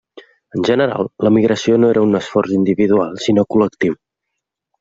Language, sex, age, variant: Catalan, male, 19-29, Central